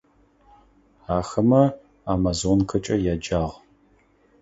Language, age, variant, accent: Adyghe, 30-39, Адыгабзэ (Кирил, пстэумэ зэдыряе), Кıэмгуй (Çemguy)